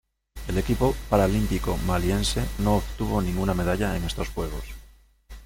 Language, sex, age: Spanish, male, 40-49